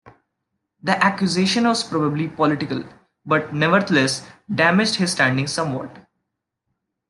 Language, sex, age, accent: English, male, 19-29, India and South Asia (India, Pakistan, Sri Lanka)